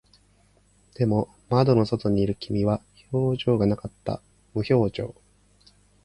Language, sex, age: Japanese, male, 40-49